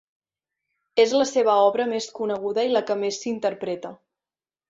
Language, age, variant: Catalan, 19-29, Central